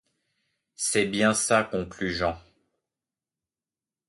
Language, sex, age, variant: French, male, 19-29, Français de métropole